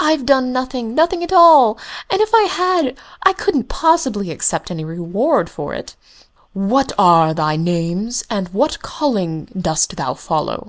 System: none